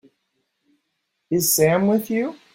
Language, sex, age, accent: English, male, 40-49, United States English